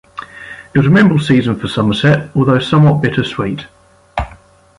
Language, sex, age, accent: English, male, 30-39, England English